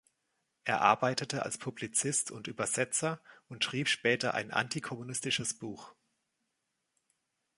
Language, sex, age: German, male, 30-39